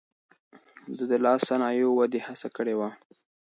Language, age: Pashto, 19-29